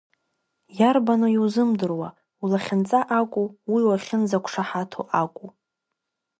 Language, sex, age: Abkhazian, female, under 19